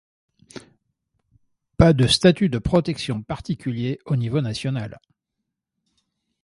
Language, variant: French, Français de métropole